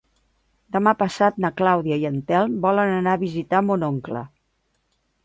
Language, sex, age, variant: Catalan, female, 60-69, Central